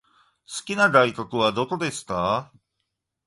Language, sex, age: Japanese, male, 40-49